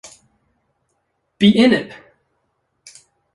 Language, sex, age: English, male, 19-29